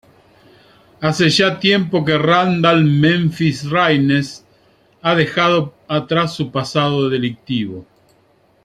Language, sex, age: Spanish, male, 50-59